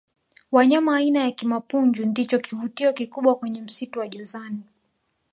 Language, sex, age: Swahili, male, 19-29